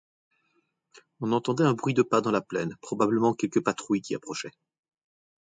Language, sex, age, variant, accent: French, male, 30-39, Français d'Europe, Français de Belgique